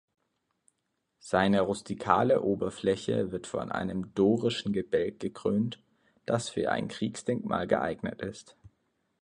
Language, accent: German, Deutschland Deutsch